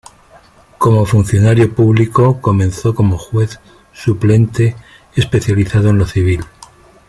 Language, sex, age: Spanish, male, 60-69